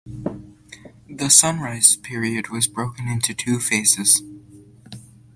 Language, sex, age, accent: English, male, under 19, United States English